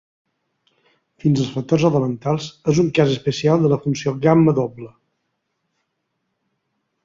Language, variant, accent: Catalan, Balear, balear